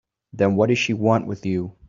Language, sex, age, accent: English, male, 19-29, United States English